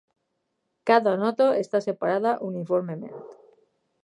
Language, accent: Catalan, valencià